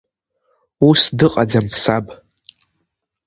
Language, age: Abkhazian, under 19